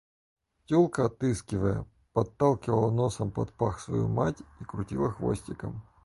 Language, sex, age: Russian, male, 30-39